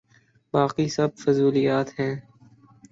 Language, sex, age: Urdu, male, 19-29